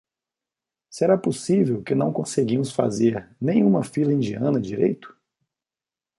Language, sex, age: Portuguese, male, 50-59